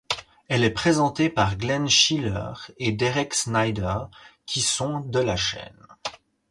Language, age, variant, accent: French, 19-29, Français d'Europe, Français de Suisse